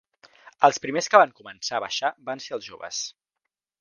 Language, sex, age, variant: Catalan, male, under 19, Central